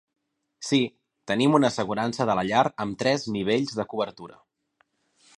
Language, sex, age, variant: Catalan, male, 30-39, Central